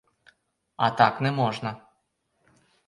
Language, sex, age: Ukrainian, male, 30-39